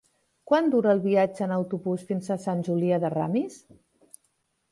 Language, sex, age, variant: Catalan, female, 40-49, Central